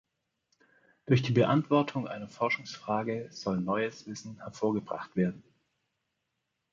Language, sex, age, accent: German, male, 30-39, Deutschland Deutsch